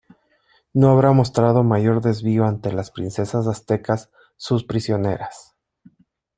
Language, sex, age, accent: Spanish, male, 40-49, Andino-Pacífico: Colombia, Perú, Ecuador, oeste de Bolivia y Venezuela andina